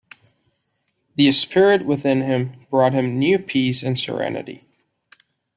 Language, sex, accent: English, male, United States English